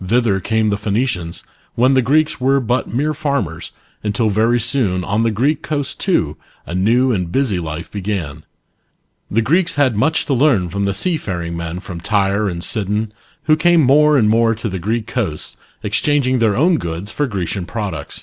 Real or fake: real